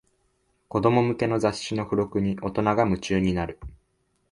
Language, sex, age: Japanese, male, 19-29